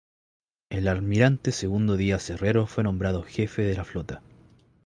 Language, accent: Spanish, Chileno: Chile, Cuyo